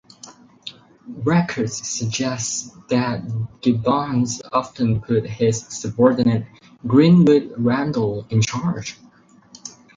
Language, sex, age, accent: English, male, under 19, United States English